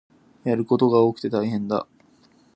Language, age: Japanese, 19-29